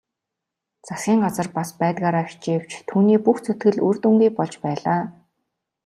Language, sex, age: Mongolian, female, 19-29